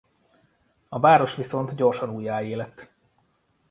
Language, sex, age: Hungarian, male, 30-39